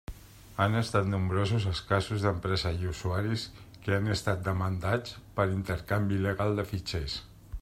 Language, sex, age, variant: Catalan, male, 50-59, Central